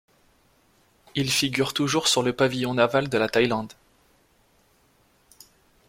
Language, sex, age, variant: French, male, 19-29, Français de métropole